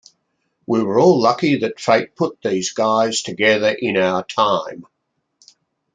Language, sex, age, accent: English, male, 70-79, Australian English